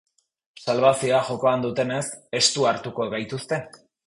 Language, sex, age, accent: Basque, male, 19-29, Erdialdekoa edo Nafarra (Gipuzkoa, Nafarroa)